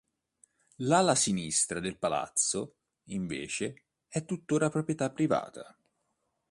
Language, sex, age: Italian, male, 30-39